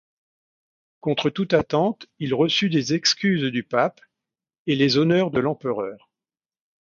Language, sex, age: French, male, 60-69